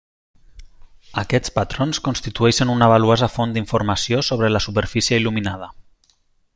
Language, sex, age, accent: Catalan, male, 19-29, valencià